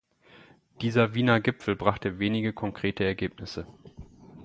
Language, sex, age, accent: German, male, 30-39, Deutschland Deutsch